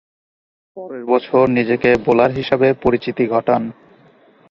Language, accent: Bengali, Native